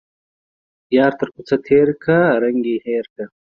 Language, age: Pashto, 30-39